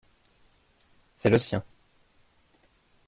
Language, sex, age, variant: French, male, 19-29, Français de métropole